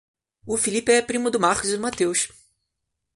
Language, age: Portuguese, under 19